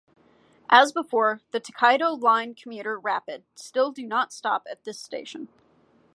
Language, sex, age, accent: English, female, 19-29, United States English